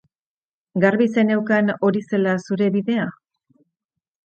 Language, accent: Basque, Erdialdekoa edo Nafarra (Gipuzkoa, Nafarroa)